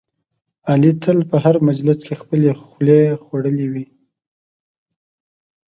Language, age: Pashto, 19-29